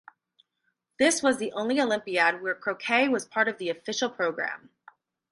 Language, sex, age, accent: English, female, 19-29, United States English